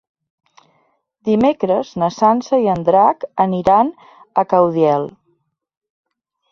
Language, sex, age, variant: Catalan, female, 50-59, Central